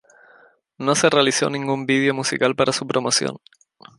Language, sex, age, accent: Spanish, male, 19-29, España: Islas Canarias